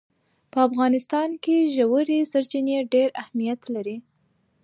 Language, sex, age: Pashto, female, 19-29